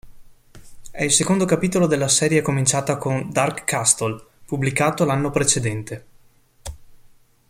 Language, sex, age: Italian, male, 40-49